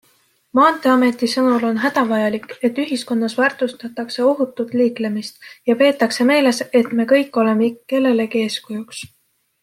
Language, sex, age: Estonian, female, 19-29